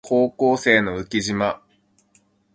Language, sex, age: Japanese, male, 30-39